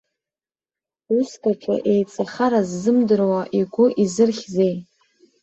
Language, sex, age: Abkhazian, female, under 19